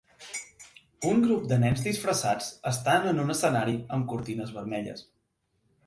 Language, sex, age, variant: Catalan, male, 19-29, Central